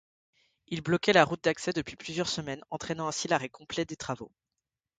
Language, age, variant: French, 30-39, Français de métropole